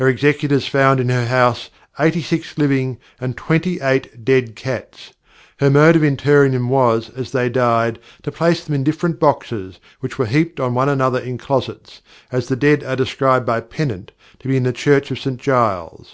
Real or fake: real